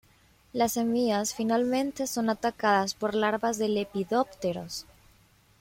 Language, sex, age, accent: Spanish, female, 19-29, América central